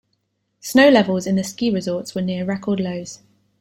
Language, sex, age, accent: English, female, 19-29, England English